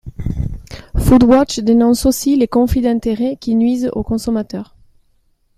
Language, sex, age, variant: French, female, 30-39, Français de métropole